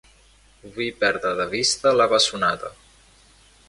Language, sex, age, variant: Catalan, male, 19-29, Central